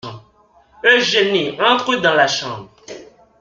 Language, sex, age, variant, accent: French, male, 19-29, Français d'Amérique du Nord, Français du Canada